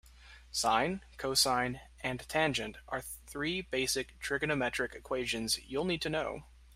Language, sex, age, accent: English, male, 19-29, United States English